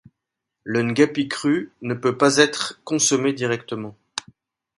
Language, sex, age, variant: French, male, 50-59, Français de métropole